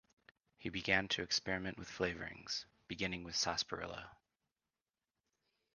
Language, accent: English, United States English